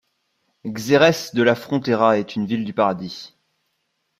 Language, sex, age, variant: French, male, 19-29, Français de métropole